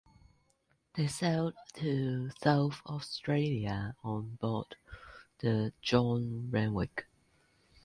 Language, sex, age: English, male, under 19